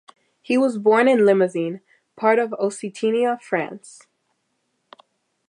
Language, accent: English, United States English